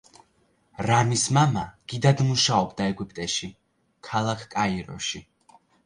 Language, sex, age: Georgian, male, 19-29